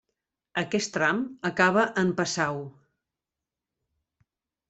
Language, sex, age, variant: Catalan, female, 50-59, Central